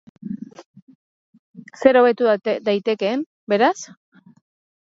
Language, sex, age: Basque, female, 40-49